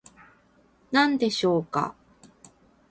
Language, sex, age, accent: Japanese, female, 60-69, 関西